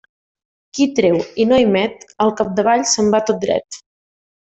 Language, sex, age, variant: Catalan, female, 19-29, Septentrional